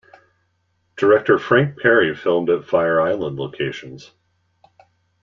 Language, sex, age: English, male, 40-49